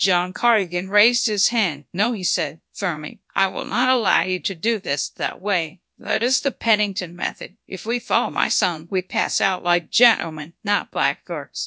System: TTS, GradTTS